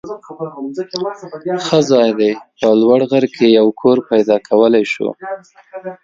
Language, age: Pashto, 30-39